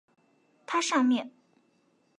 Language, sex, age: Chinese, female, 19-29